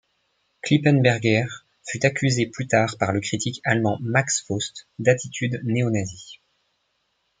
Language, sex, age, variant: French, male, 19-29, Français de métropole